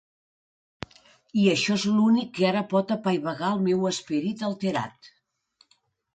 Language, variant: Catalan, Nord-Occidental